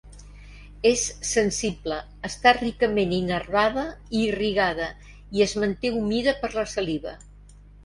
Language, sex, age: Catalan, female, 70-79